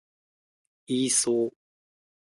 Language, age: Japanese, 30-39